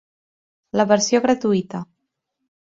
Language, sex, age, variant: Catalan, female, 19-29, Central